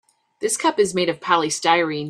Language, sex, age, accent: English, female, 50-59, United States English